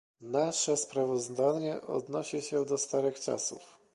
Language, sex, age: Polish, male, 30-39